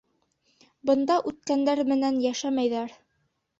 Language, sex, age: Bashkir, female, 19-29